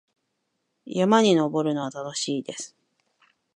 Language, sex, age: Japanese, female, 40-49